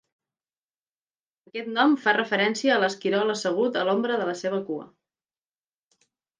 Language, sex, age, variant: Catalan, female, 30-39, Central